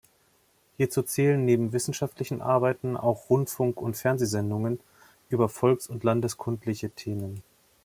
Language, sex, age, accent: German, male, 40-49, Deutschland Deutsch